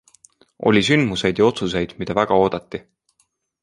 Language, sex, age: Estonian, male, 19-29